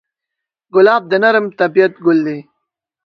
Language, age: Pashto, under 19